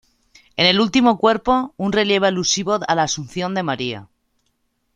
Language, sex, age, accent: Spanish, male, 30-39, España: Centro-Sur peninsular (Madrid, Toledo, Castilla-La Mancha)